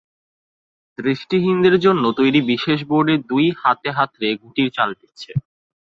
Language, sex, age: Bengali, male, 19-29